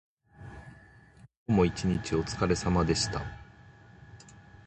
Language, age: Japanese, 40-49